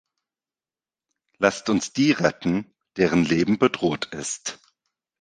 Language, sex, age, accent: German, male, 30-39, Deutschland Deutsch